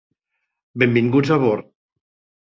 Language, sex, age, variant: Catalan, male, 70-79, Central